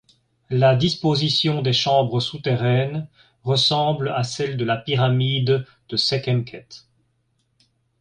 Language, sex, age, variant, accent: French, male, 50-59, Français d'Europe, Français de Belgique